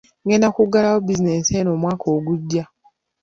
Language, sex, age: Ganda, female, 19-29